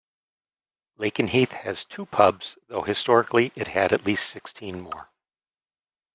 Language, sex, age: English, male, 40-49